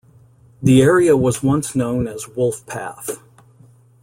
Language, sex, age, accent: English, male, 60-69, United States English